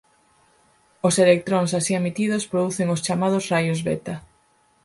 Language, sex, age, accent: Galician, female, 19-29, Normativo (estándar)